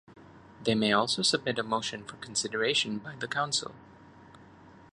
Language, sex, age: English, male, 30-39